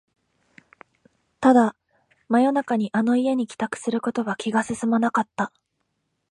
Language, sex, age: Japanese, female, 19-29